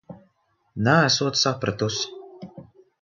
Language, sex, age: Latvian, female, 40-49